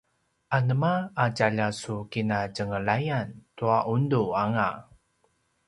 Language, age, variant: Paiwan, 30-39, pinayuanan a kinaikacedasan (東排灣語)